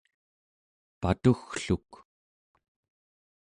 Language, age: Central Yupik, 30-39